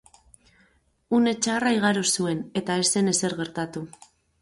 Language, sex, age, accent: Basque, female, 30-39, Mendebalekoa (Araba, Bizkaia, Gipuzkoako mendebaleko herri batzuk)